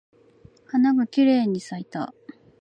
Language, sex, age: Japanese, female, 30-39